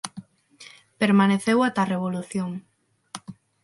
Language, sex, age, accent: Galician, female, under 19, Central (gheada); Neofalante